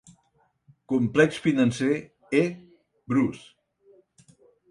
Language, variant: Catalan, Central